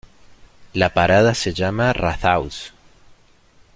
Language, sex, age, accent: Spanish, male, 30-39, Rioplatense: Argentina, Uruguay, este de Bolivia, Paraguay